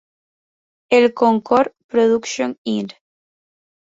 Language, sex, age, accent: Spanish, female, 19-29, España: Islas Canarias